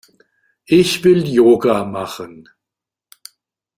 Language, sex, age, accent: German, male, 60-69, Deutschland Deutsch